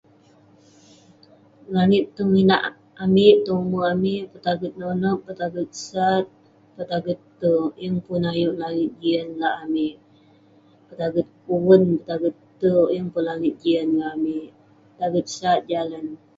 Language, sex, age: Western Penan, female, 19-29